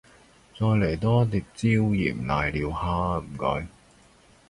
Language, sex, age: Cantonese, male, 19-29